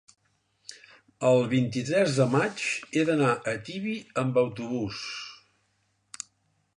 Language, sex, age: Catalan, male, 60-69